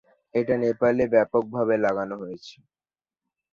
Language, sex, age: Bengali, male, 19-29